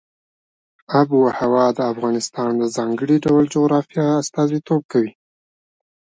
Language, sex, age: Pashto, male, 19-29